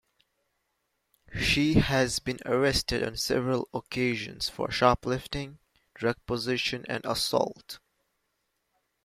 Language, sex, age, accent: English, male, 19-29, West Indies and Bermuda (Bahamas, Bermuda, Jamaica, Trinidad)